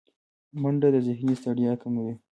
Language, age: Pashto, 19-29